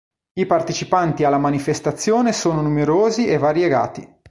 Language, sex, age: Italian, male, 40-49